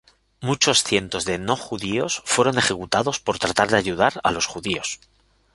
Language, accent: Spanish, España: Centro-Sur peninsular (Madrid, Toledo, Castilla-La Mancha)